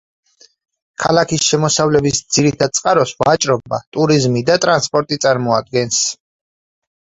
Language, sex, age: Georgian, male, 30-39